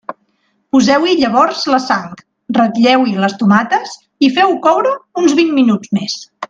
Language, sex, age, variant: Catalan, female, 40-49, Nord-Occidental